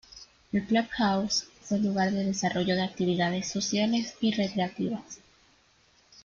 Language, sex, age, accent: Spanish, female, under 19, Andino-Pacífico: Colombia, Perú, Ecuador, oeste de Bolivia y Venezuela andina